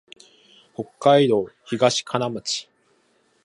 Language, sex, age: Japanese, male, 19-29